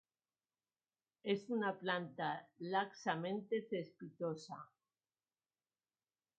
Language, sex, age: Spanish, female, 50-59